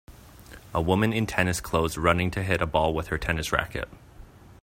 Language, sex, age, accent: English, male, 19-29, Canadian English